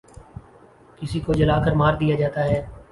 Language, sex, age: Urdu, male, 19-29